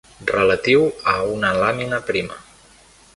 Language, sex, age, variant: Catalan, male, 19-29, Central